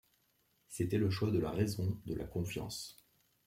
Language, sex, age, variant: French, male, 30-39, Français de métropole